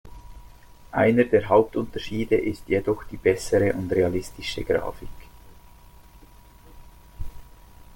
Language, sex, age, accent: German, male, 30-39, Schweizerdeutsch